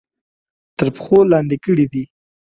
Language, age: Pashto, 19-29